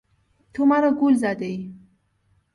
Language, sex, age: Persian, female, 30-39